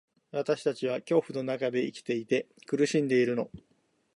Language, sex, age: Japanese, male, 40-49